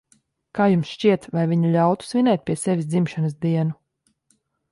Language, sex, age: Latvian, female, 30-39